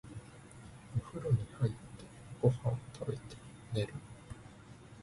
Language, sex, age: Japanese, male, 19-29